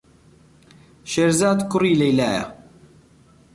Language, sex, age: Central Kurdish, male, 19-29